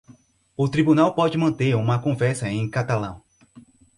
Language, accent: Portuguese, Nordestino